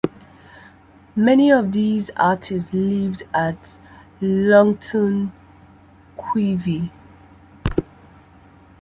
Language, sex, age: English, female, 30-39